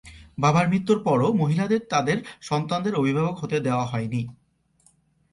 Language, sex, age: Bengali, male, 19-29